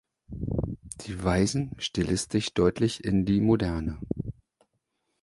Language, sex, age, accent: German, male, 40-49, Deutschland Deutsch